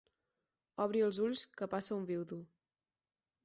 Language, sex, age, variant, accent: Catalan, female, 19-29, Balear, menorquí